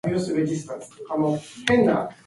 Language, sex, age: English, female, 19-29